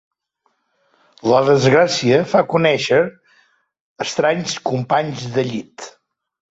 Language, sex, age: Catalan, male, 60-69